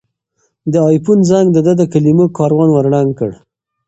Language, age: Pashto, 19-29